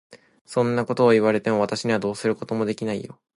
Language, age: Japanese, 19-29